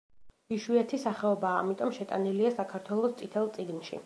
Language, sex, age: Georgian, female, 19-29